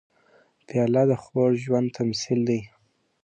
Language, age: Pashto, 19-29